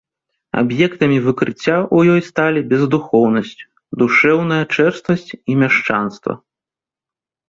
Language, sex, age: Belarusian, male, 30-39